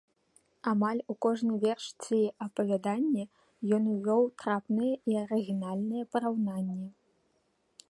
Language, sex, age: Belarusian, female, 19-29